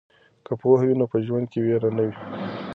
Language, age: Pashto, 30-39